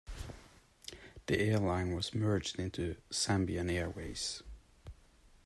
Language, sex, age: English, male, 19-29